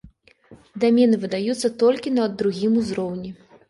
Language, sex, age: Belarusian, female, 19-29